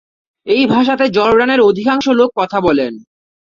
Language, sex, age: Bengali, male, 19-29